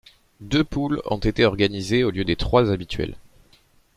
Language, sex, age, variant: French, male, 30-39, Français de métropole